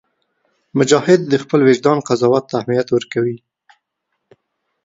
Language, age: Pashto, 19-29